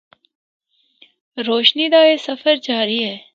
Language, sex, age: Northern Hindko, female, 19-29